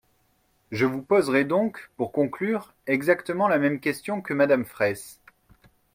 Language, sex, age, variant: French, male, 30-39, Français de métropole